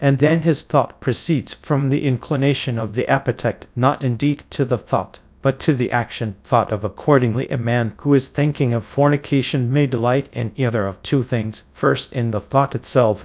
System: TTS, GradTTS